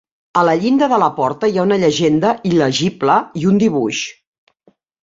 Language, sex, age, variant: Catalan, female, 50-59, Central